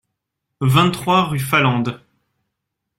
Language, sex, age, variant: French, male, 30-39, Français de métropole